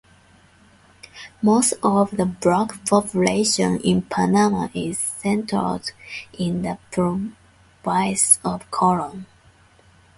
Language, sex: English, female